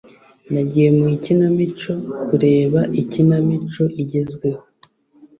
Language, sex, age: Kinyarwanda, male, 30-39